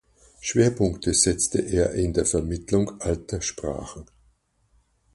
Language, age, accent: German, 70-79, Österreichisches Deutsch